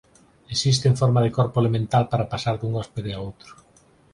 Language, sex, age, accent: Galician, male, 40-49, Normativo (estándar)